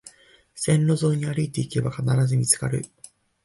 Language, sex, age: Japanese, male, 19-29